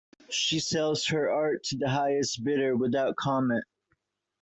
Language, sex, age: English, male, 30-39